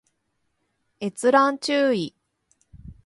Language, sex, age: Japanese, female, 30-39